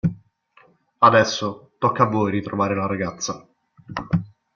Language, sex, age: Italian, male, 19-29